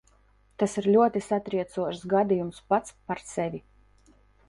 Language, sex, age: Latvian, female, 19-29